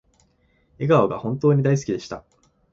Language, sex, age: Japanese, male, 19-29